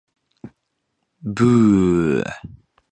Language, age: Japanese, 19-29